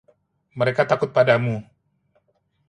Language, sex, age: Indonesian, male, 40-49